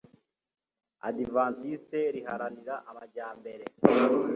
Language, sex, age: Kinyarwanda, male, 19-29